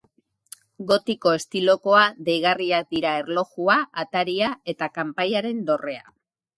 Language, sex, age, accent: Basque, female, 50-59, Erdialdekoa edo Nafarra (Gipuzkoa, Nafarroa)